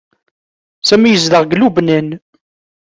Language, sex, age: Kabyle, male, 19-29